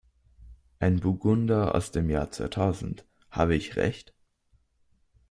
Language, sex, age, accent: German, male, under 19, Österreichisches Deutsch